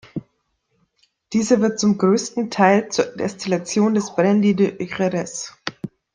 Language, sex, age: German, female, 30-39